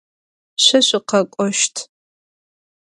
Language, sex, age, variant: Adyghe, female, 19-29, Адыгабзэ (Кирил, пстэумэ зэдыряе)